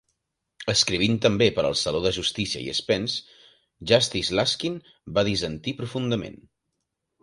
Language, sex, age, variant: Catalan, male, 19-29, Nord-Occidental